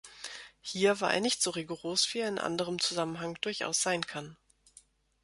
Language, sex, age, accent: German, female, 40-49, Deutschland Deutsch